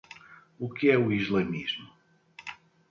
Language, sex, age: Portuguese, male, 50-59